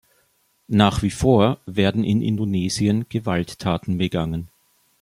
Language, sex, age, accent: German, male, 19-29, Österreichisches Deutsch